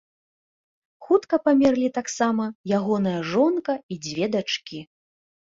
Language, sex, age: Belarusian, female, 19-29